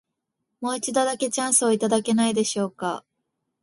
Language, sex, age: Japanese, female, 19-29